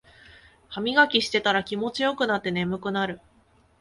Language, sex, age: Japanese, female, 30-39